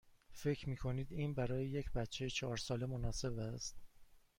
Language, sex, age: Persian, male, 30-39